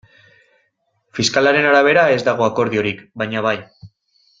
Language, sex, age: Basque, male, 19-29